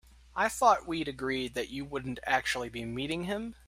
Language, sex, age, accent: English, male, 19-29, United States English